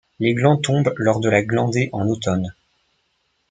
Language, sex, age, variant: French, male, 19-29, Français de métropole